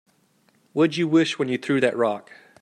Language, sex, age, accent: English, male, 30-39, United States English